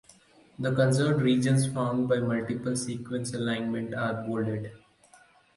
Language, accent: English, India and South Asia (India, Pakistan, Sri Lanka)